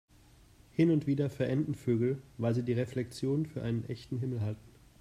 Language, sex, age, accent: German, male, 30-39, Deutschland Deutsch